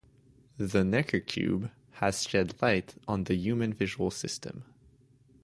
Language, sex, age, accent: English, male, 19-29, Canadian English